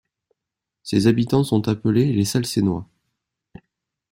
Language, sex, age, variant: French, male, 30-39, Français de métropole